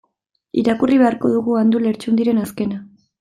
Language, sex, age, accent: Basque, female, 19-29, Erdialdekoa edo Nafarra (Gipuzkoa, Nafarroa)